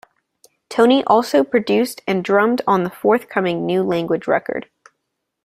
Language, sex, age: English, female, under 19